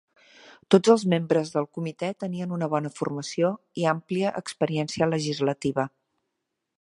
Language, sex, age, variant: Catalan, female, 50-59, Central